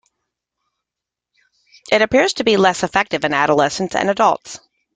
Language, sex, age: English, female, 40-49